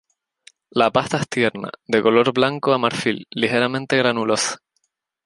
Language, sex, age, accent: Spanish, male, 19-29, España: Islas Canarias